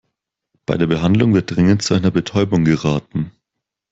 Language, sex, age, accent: German, male, 19-29, Deutschland Deutsch